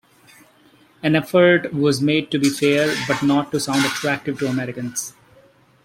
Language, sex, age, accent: English, male, 30-39, India and South Asia (India, Pakistan, Sri Lanka)